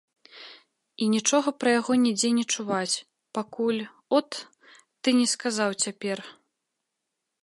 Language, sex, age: Belarusian, female, 19-29